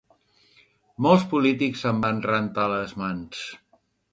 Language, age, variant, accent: Catalan, 50-59, Central, central